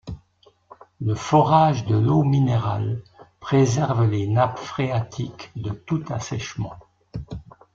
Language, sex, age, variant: French, male, 60-69, Français de métropole